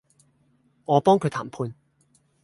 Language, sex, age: Cantonese, male, 19-29